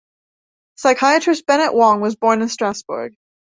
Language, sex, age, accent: English, female, 19-29, England English